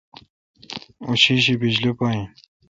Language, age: Kalkoti, 19-29